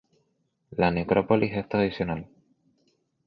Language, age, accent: Spanish, 19-29, España: Islas Canarias